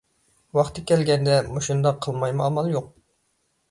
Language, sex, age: Uyghur, male, 19-29